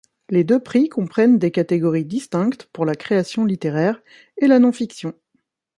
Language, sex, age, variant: French, female, 30-39, Français de métropole